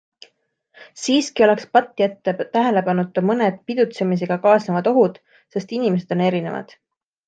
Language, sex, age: Estonian, female, 19-29